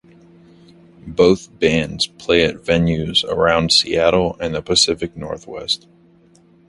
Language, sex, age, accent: English, male, 19-29, United States English